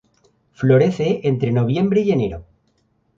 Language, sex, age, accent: Spanish, male, 50-59, España: Centro-Sur peninsular (Madrid, Toledo, Castilla-La Mancha)